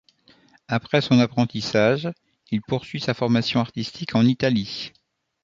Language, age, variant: French, 60-69, Français de métropole